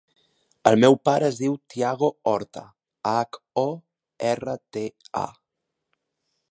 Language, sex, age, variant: Catalan, male, 30-39, Central